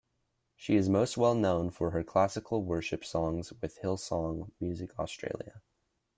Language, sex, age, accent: English, male, under 19, United States English